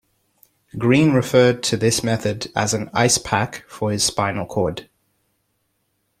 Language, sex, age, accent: English, male, 19-29, England English